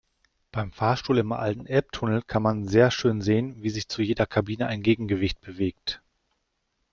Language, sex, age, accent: German, male, 40-49, Deutschland Deutsch